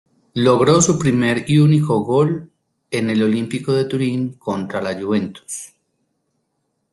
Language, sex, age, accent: Spanish, male, 40-49, Andino-Pacífico: Colombia, Perú, Ecuador, oeste de Bolivia y Venezuela andina